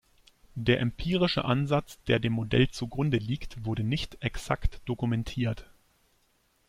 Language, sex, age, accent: German, male, 30-39, Deutschland Deutsch